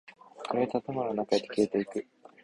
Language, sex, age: Japanese, male, 19-29